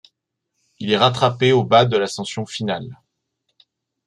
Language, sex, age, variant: French, male, 30-39, Français de métropole